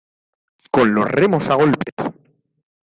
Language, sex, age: Spanish, male, 19-29